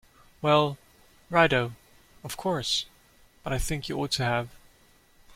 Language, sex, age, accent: English, male, 19-29, Southern African (South Africa, Zimbabwe, Namibia)